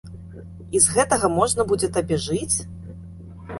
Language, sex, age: Belarusian, female, 30-39